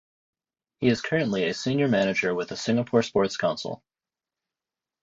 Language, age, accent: English, 30-39, United States English